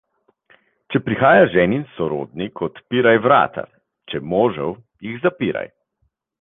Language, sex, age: Slovenian, male, 40-49